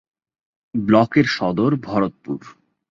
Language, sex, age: Bengali, male, 19-29